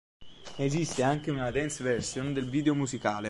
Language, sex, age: Italian, male, 19-29